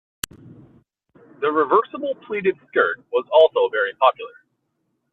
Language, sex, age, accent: English, male, 30-39, United States English